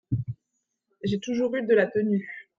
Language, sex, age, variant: French, female, 19-29, Français de métropole